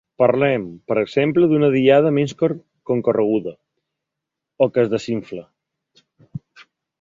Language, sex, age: Catalan, male, 40-49